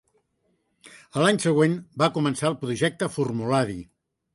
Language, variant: Catalan, Central